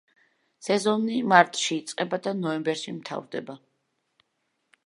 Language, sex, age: Georgian, female, 40-49